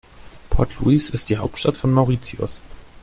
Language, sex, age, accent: German, male, under 19, Deutschland Deutsch